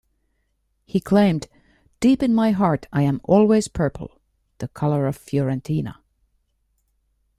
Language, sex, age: English, female, 40-49